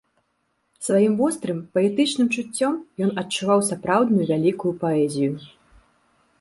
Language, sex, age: Belarusian, female, 30-39